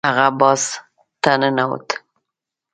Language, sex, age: Pashto, female, 50-59